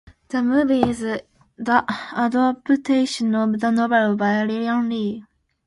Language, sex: English, female